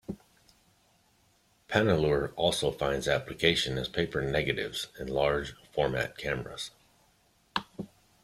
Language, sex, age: English, male, 50-59